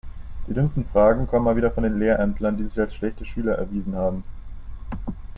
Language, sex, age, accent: German, male, 19-29, Deutschland Deutsch